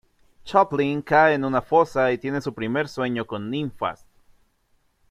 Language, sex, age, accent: Spanish, male, 30-39, México